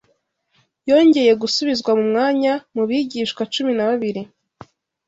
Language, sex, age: Kinyarwanda, female, 19-29